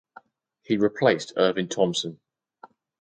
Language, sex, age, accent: English, male, under 19, England English